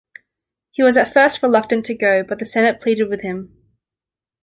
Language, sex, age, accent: English, female, 19-29, Australian English